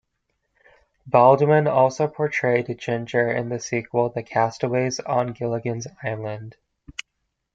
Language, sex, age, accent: English, male, 19-29, United States English